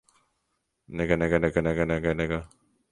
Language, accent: English, United States English